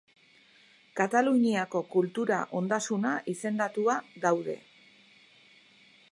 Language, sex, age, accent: Basque, female, 50-59, Erdialdekoa edo Nafarra (Gipuzkoa, Nafarroa)